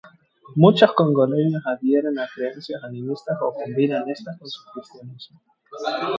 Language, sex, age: Spanish, male, 19-29